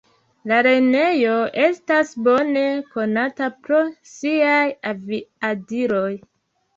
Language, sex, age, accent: Esperanto, female, 30-39, Internacia